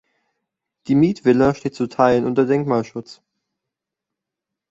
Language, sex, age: German, male, 19-29